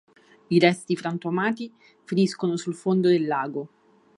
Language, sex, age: Italian, female, 40-49